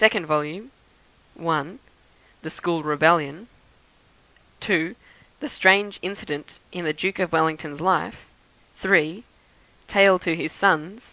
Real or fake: real